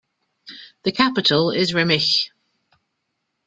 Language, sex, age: English, female, 50-59